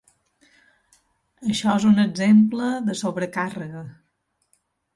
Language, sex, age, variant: Catalan, female, 40-49, Balear